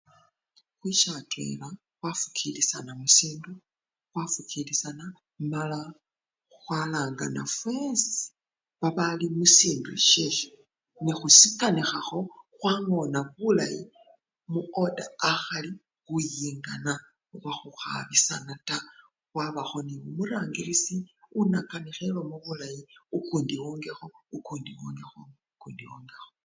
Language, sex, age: Luyia, female, 50-59